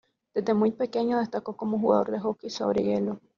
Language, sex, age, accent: Spanish, female, 19-29, América central